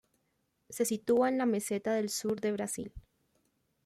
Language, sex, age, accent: Spanish, female, 19-29, Caribe: Cuba, Venezuela, Puerto Rico, República Dominicana, Panamá, Colombia caribeña, México caribeño, Costa del golfo de México